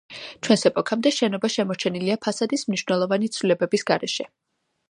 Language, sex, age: Georgian, female, 19-29